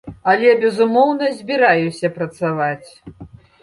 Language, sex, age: Belarusian, female, 60-69